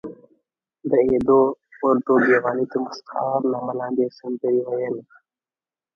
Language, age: Pashto, under 19